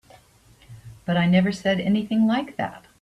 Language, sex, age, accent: English, female, 60-69, United States English